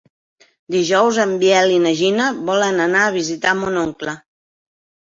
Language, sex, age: Catalan, female, 50-59